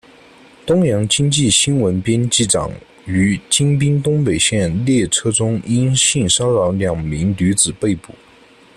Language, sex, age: Chinese, male, 19-29